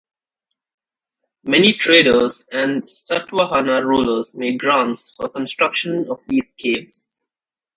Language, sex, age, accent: English, male, under 19, India and South Asia (India, Pakistan, Sri Lanka)